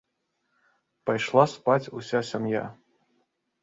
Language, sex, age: Belarusian, male, 30-39